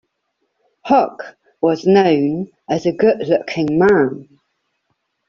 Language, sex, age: English, female, 40-49